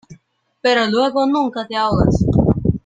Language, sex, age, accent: Spanish, male, under 19, Caribe: Cuba, Venezuela, Puerto Rico, República Dominicana, Panamá, Colombia caribeña, México caribeño, Costa del golfo de México